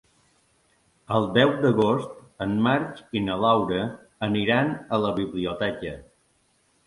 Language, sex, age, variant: Catalan, male, 30-39, Balear